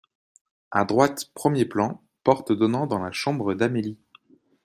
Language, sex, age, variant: French, male, 19-29, Français de métropole